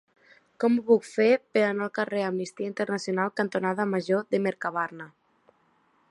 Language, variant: Catalan, Septentrional